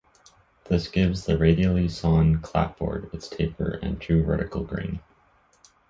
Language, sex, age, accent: English, male, under 19, United States English